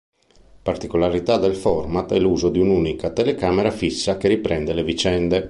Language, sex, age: Italian, male, 50-59